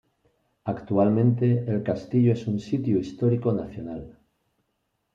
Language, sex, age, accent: Spanish, male, 50-59, España: Sur peninsular (Andalucia, Extremadura, Murcia)